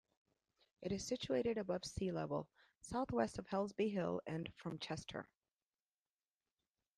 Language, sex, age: English, female, 40-49